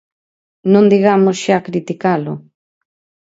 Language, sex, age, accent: Galician, female, 50-59, Central (gheada); Normativo (estándar)